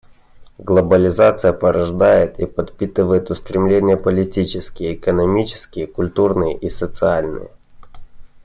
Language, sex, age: Russian, male, 19-29